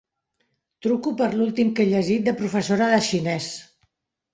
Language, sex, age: Catalan, female, 60-69